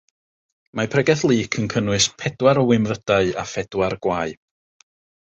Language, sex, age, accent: Welsh, male, 30-39, Y Deyrnas Unedig Cymraeg